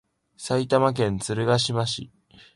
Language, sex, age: Japanese, male, 19-29